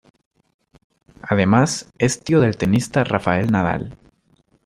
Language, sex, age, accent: Spanish, male, under 19, América central